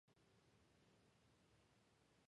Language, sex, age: Japanese, male, 19-29